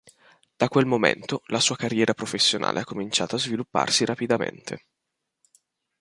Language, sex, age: Italian, male, 19-29